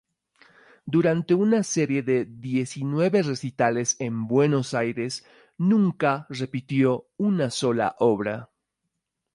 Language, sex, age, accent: Spanish, male, 30-39, Andino-Pacífico: Colombia, Perú, Ecuador, oeste de Bolivia y Venezuela andina